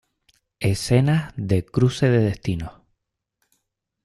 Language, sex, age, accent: Spanish, male, 40-49, España: Islas Canarias